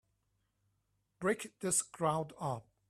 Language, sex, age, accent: English, male, 30-39, Hong Kong English